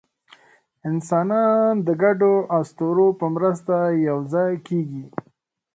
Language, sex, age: Pashto, male, 30-39